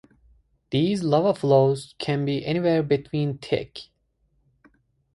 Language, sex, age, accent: English, male, 19-29, United States English